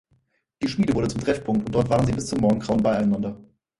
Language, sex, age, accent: German, male, 19-29, Deutschland Deutsch